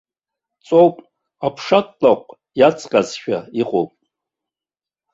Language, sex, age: Abkhazian, male, 60-69